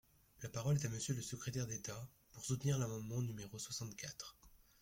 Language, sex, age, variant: French, male, under 19, Français de métropole